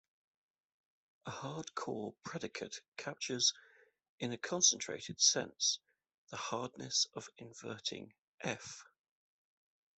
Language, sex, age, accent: English, male, 40-49, England English